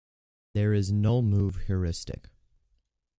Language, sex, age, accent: English, male, under 19, United States English